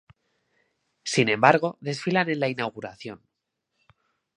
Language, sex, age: Spanish, male, 19-29